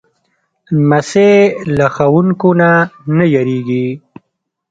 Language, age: Pashto, 30-39